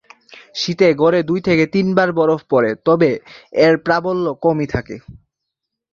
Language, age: Bengali, 19-29